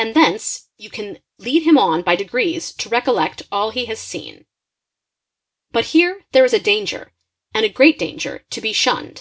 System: none